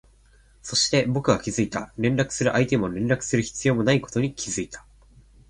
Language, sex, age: Japanese, male, 19-29